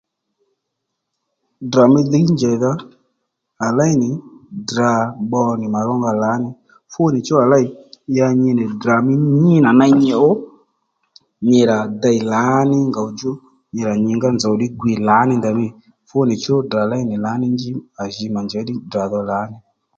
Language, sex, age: Lendu, male, 30-39